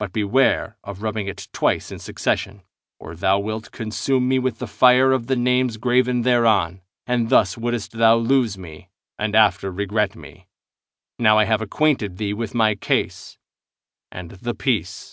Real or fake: real